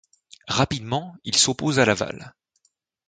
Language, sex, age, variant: French, male, 19-29, Français de métropole